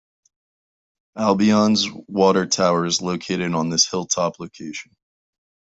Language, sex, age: English, male, 19-29